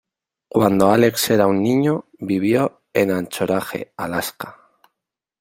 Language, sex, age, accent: Spanish, male, 30-39, España: Centro-Sur peninsular (Madrid, Toledo, Castilla-La Mancha)